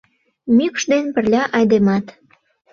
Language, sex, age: Mari, female, 19-29